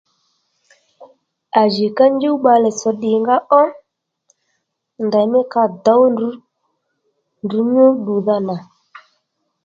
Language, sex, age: Lendu, female, 30-39